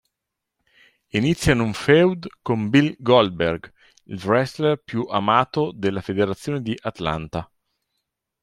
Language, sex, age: Italian, male, 40-49